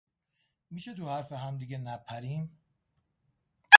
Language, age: Persian, 30-39